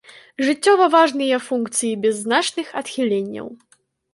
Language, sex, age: Belarusian, female, 19-29